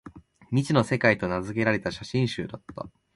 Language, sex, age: Japanese, male, 19-29